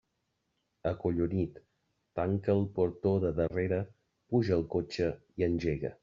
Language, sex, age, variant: Catalan, male, 40-49, Balear